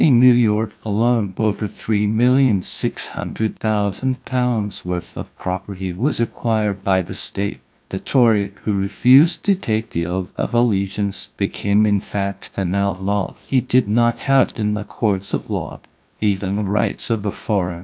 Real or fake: fake